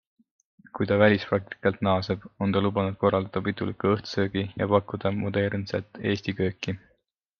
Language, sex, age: Estonian, male, 19-29